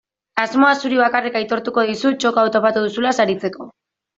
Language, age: Basque, 19-29